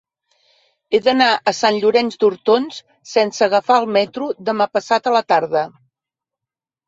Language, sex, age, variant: Catalan, female, 50-59, Central